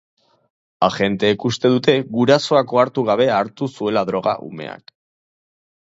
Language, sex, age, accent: Basque, male, 30-39, Mendebalekoa (Araba, Bizkaia, Gipuzkoako mendebaleko herri batzuk)